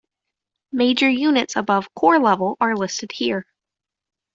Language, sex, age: English, female, under 19